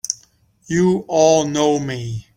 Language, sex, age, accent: English, male, 50-59, United States English